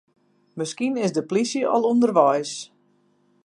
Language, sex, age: Western Frisian, female, 50-59